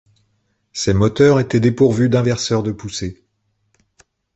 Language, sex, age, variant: French, male, 50-59, Français de métropole